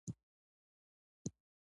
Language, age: Pashto, 30-39